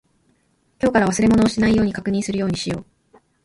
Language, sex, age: Japanese, female, 19-29